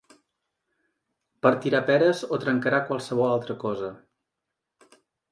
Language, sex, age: Catalan, male, 40-49